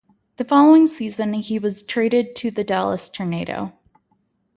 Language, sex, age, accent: English, female, 19-29, United States English